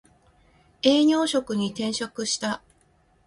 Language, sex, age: Japanese, female, 40-49